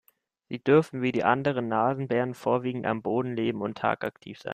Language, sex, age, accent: German, male, 19-29, Deutschland Deutsch